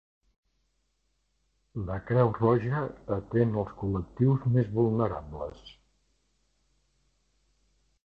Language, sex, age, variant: Catalan, male, 60-69, Central